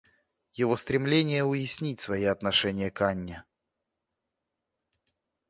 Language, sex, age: Russian, male, 30-39